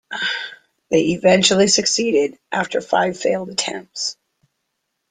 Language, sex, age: English, female, 50-59